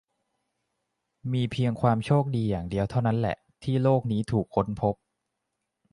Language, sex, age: Thai, male, 19-29